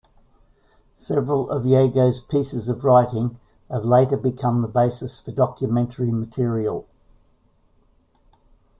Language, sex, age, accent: English, male, 70-79, Australian English